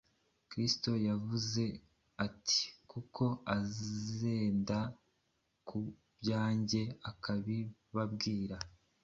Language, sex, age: Kinyarwanda, male, 19-29